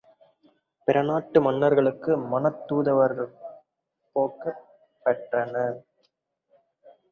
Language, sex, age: Tamil, male, 19-29